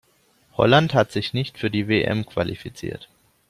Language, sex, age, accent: German, male, 19-29, Deutschland Deutsch